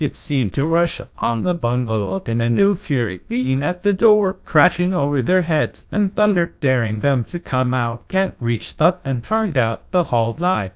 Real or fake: fake